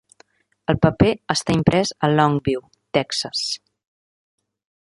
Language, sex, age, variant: Catalan, female, 30-39, Central